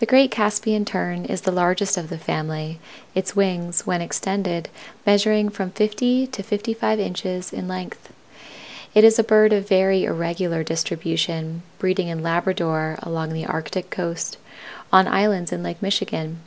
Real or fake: real